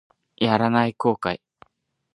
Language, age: Japanese, 19-29